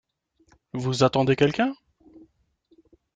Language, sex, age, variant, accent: French, male, 30-39, Français d'Europe, Français de Belgique